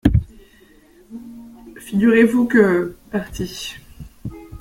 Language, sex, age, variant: French, female, 19-29, Français de métropole